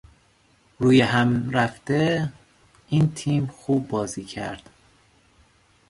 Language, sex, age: Persian, male, 19-29